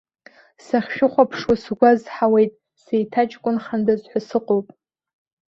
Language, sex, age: Abkhazian, female, 19-29